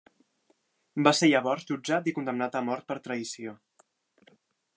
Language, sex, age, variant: Catalan, male, under 19, Central